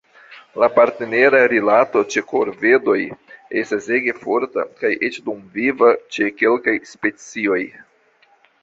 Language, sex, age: Esperanto, male, 50-59